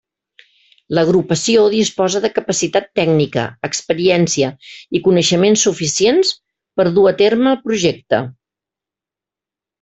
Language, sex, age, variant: Catalan, female, 60-69, Central